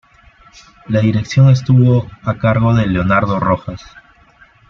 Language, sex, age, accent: Spanish, male, 19-29, Andino-Pacífico: Colombia, Perú, Ecuador, oeste de Bolivia y Venezuela andina